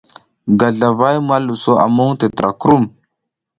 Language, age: South Giziga, 30-39